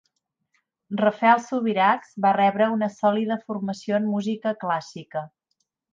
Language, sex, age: Catalan, female, 40-49